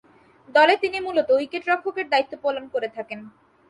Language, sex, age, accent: Bengali, female, 19-29, শুদ্ধ বাংলা